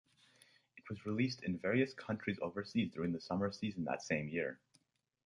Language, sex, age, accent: English, male, under 19, United States English